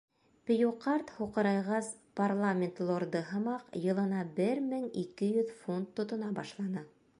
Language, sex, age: Bashkir, female, 30-39